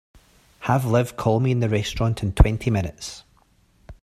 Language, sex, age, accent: English, male, 30-39, Scottish English